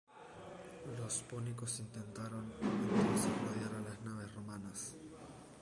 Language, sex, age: Spanish, male, 19-29